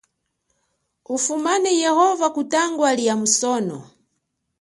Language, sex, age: Chokwe, female, 30-39